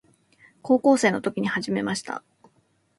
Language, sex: Japanese, female